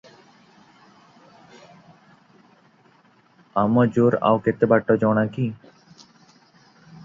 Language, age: Odia, 19-29